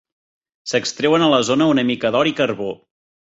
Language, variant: Catalan, Central